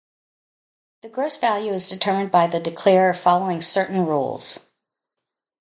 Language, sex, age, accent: English, female, 60-69, United States English